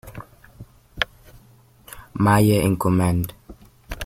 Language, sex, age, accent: English, male, under 19, Welsh English